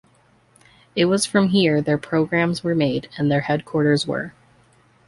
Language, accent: English, United States English